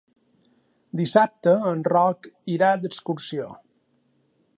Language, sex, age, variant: Catalan, male, 40-49, Balear